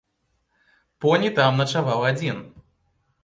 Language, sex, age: Belarusian, male, 19-29